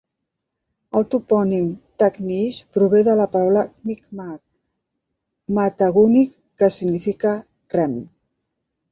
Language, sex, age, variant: Catalan, female, 50-59, Central